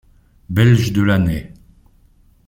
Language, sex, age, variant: French, male, 60-69, Français de métropole